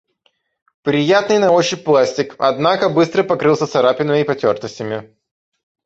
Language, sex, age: Russian, male, under 19